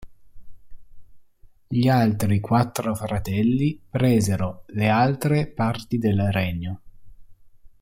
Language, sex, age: Italian, male, 19-29